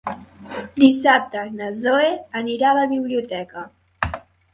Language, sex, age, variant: Catalan, female, under 19, Central